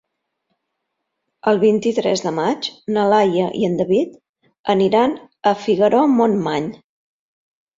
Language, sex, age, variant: Catalan, female, 40-49, Central